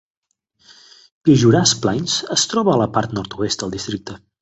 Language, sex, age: Catalan, male, 30-39